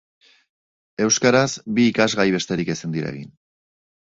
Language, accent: Basque, Erdialdekoa edo Nafarra (Gipuzkoa, Nafarroa)